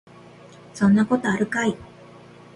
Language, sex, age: Japanese, female, 30-39